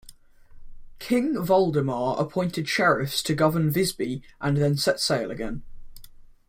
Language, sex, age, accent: English, male, under 19, England English